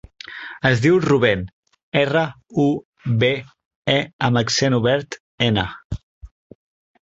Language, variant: Catalan, Central